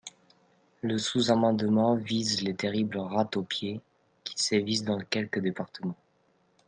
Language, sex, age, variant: French, male, 19-29, Français de métropole